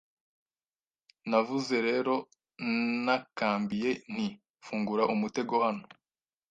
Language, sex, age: Kinyarwanda, male, 19-29